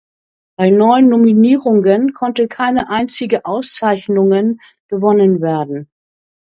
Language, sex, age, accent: German, female, 60-69, Deutschland Deutsch